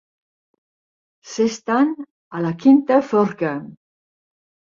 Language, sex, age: Catalan, female, 80-89